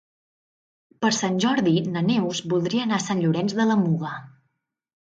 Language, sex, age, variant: Catalan, female, 19-29, Central